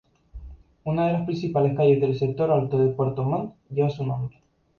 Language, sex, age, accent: Spanish, male, 19-29, España: Islas Canarias